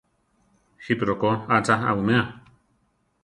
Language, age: Central Tarahumara, 30-39